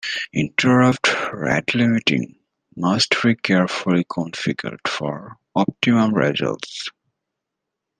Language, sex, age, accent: English, male, 19-29, United States English